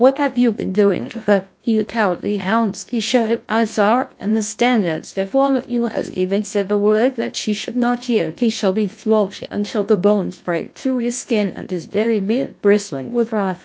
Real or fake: fake